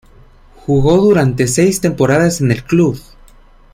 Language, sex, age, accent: Spanish, male, 19-29, América central